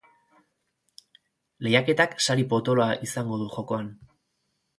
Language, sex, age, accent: Basque, male, 30-39, Erdialdekoa edo Nafarra (Gipuzkoa, Nafarroa)